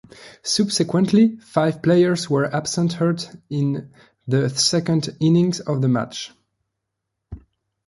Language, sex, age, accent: English, male, 19-29, United States English